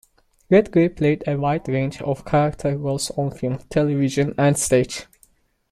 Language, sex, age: English, male, 19-29